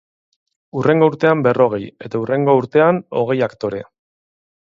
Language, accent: Basque, Mendebalekoa (Araba, Bizkaia, Gipuzkoako mendebaleko herri batzuk)